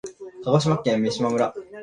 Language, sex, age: Japanese, male, 19-29